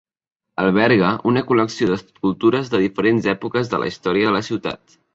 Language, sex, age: Catalan, male, under 19